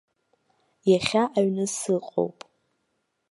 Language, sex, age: Abkhazian, female, 19-29